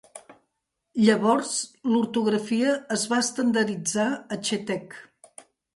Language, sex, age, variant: Catalan, female, 60-69, Central